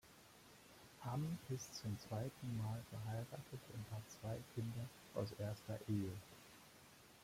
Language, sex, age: German, male, 50-59